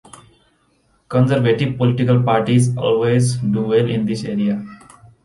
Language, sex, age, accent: English, male, 19-29, India and South Asia (India, Pakistan, Sri Lanka)